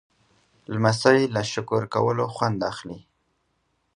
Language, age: Pashto, 30-39